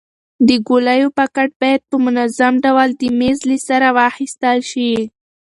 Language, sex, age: Pashto, female, under 19